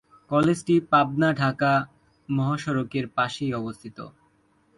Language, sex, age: Bengali, male, under 19